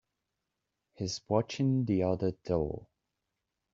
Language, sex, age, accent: English, male, 30-39, England English